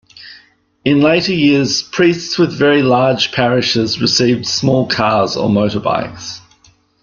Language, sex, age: English, male, 40-49